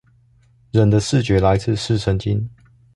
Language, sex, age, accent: Chinese, male, 19-29, 出生地：彰化縣